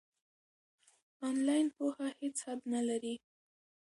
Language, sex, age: Pashto, female, under 19